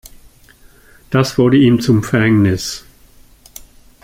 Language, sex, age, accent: German, male, 60-69, Deutschland Deutsch